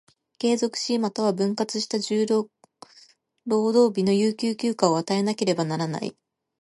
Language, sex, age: Japanese, female, 30-39